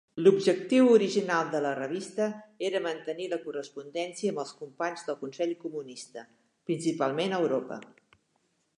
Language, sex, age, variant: Catalan, female, 70-79, Central